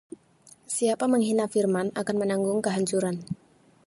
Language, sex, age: Indonesian, female, 19-29